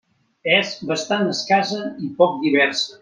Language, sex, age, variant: Catalan, male, 60-69, Central